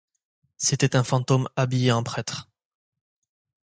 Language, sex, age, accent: French, male, under 19, Français du sud de la France